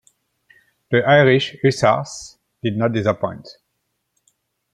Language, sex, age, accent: English, male, 40-49, England English